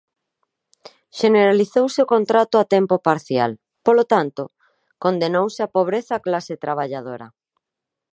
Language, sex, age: Galician, female, 40-49